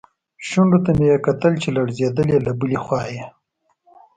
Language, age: Pashto, under 19